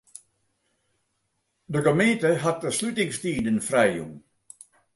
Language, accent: Western Frisian, Klaaifrysk